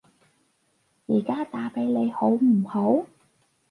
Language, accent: Cantonese, 广州音